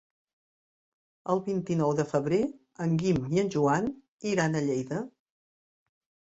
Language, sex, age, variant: Catalan, female, 50-59, Central